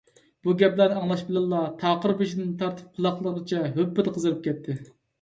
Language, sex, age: Uyghur, male, 30-39